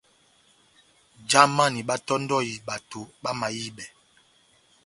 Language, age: Batanga, 40-49